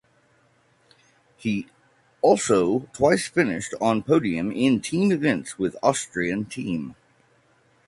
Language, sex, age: English, male, 40-49